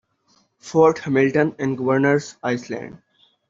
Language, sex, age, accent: English, male, under 19, India and South Asia (India, Pakistan, Sri Lanka)